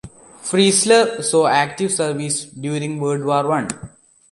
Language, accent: English, India and South Asia (India, Pakistan, Sri Lanka)